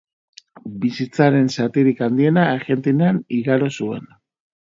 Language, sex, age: Basque, male, 30-39